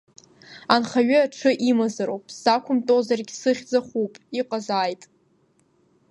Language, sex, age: Abkhazian, female, under 19